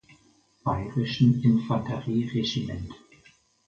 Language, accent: German, Deutschland Deutsch